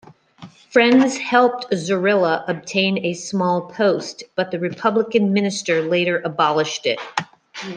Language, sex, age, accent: English, female, 19-29, United States English